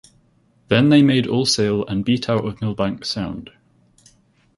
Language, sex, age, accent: English, male, under 19, England English